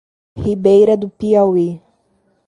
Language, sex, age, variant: Portuguese, female, 30-39, Portuguese (Brasil)